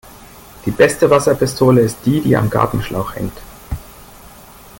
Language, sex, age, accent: German, male, 40-49, Deutschland Deutsch